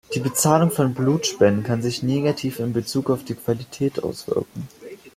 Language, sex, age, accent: German, male, 19-29, Deutschland Deutsch